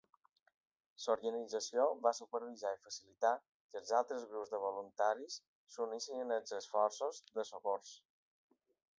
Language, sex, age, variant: Catalan, male, 30-39, Balear